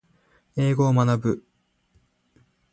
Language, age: Japanese, 19-29